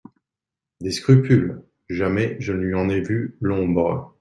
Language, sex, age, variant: French, male, 40-49, Français de métropole